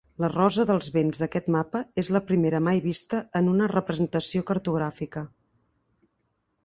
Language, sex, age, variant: Catalan, female, 40-49, Central